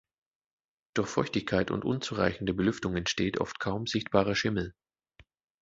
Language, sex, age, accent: German, male, 30-39, Deutschland Deutsch